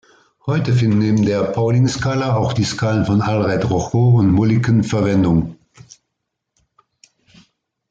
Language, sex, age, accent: German, male, 60-69, Deutschland Deutsch